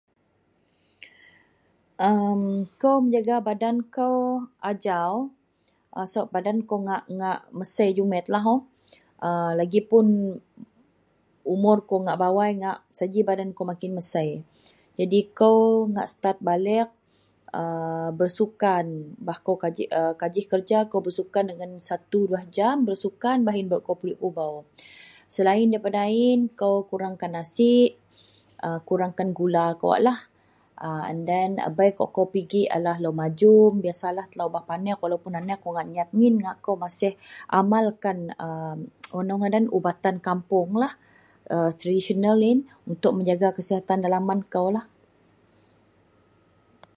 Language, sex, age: Central Melanau, female, 40-49